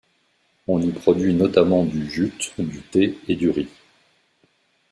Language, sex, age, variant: French, male, 50-59, Français de métropole